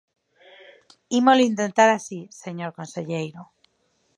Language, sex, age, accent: Galician, female, 30-39, Normativo (estándar)